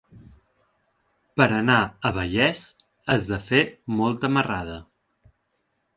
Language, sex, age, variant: Catalan, male, 19-29, Central